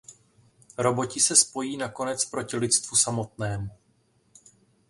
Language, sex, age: Czech, male, 40-49